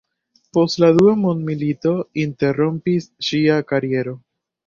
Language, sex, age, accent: Esperanto, male, 19-29, Internacia